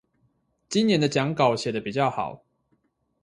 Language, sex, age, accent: Chinese, male, 19-29, 出生地：臺北市